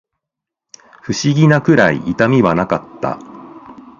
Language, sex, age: Japanese, male, 40-49